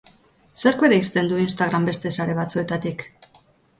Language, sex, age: Basque, female, 50-59